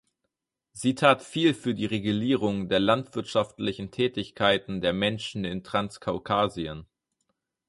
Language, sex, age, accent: German, male, 19-29, Deutschland Deutsch